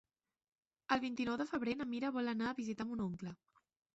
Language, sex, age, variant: Catalan, female, 19-29, Central